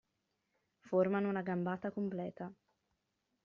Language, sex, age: Italian, female, 19-29